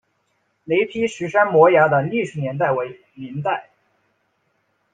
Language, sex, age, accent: Chinese, male, 19-29, 出生地：湖南省